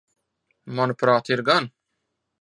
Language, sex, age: Latvian, male, 30-39